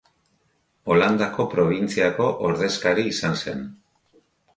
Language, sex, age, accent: Basque, male, 40-49, Mendebalekoa (Araba, Bizkaia, Gipuzkoako mendebaleko herri batzuk)